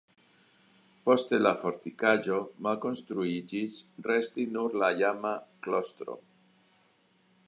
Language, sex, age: Esperanto, male, 60-69